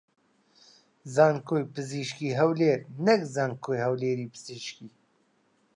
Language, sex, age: Central Kurdish, male, 19-29